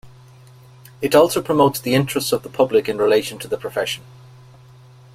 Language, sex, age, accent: English, male, 50-59, Irish English